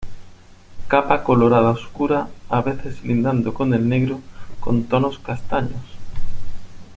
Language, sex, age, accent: Spanish, male, 40-49, España: Sur peninsular (Andalucia, Extremadura, Murcia)